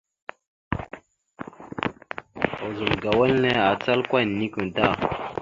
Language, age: Mada (Cameroon), 19-29